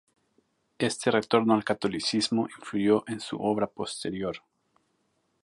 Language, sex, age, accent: Spanish, male, 40-49, América central